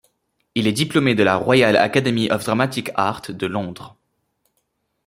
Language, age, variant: French, 19-29, Français de métropole